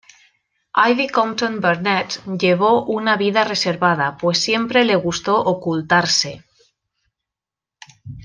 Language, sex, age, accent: Spanish, female, 30-39, España: Norte peninsular (Asturias, Castilla y León, Cantabria, País Vasco, Navarra, Aragón, La Rioja, Guadalajara, Cuenca)